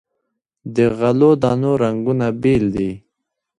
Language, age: Pashto, 19-29